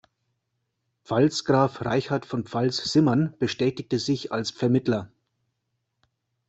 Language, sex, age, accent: German, male, 40-49, Deutschland Deutsch